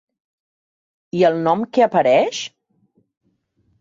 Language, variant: Catalan, Central